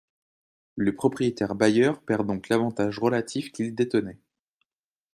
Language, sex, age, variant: French, male, 19-29, Français de métropole